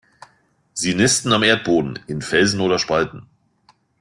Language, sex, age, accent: German, male, 40-49, Deutschland Deutsch